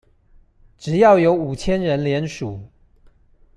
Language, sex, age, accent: Chinese, male, 40-49, 出生地：臺北市